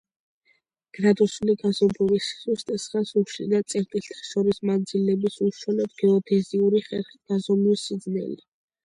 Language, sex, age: Georgian, female, under 19